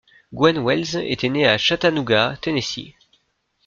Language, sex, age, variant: French, female, 19-29, Français de métropole